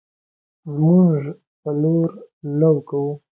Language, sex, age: Pashto, male, 19-29